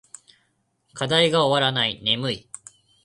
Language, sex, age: Japanese, male, 19-29